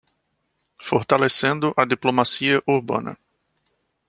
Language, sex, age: Portuguese, male, 40-49